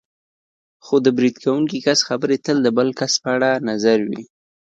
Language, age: Pashto, 19-29